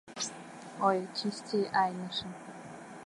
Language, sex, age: Mari, male, 19-29